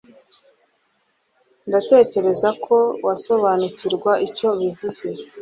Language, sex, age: Kinyarwanda, female, 30-39